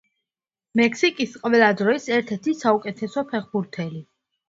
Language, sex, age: Georgian, female, under 19